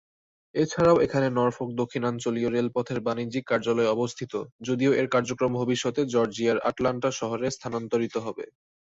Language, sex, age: Bengali, male, 19-29